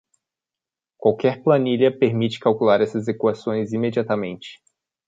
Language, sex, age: Portuguese, male, 19-29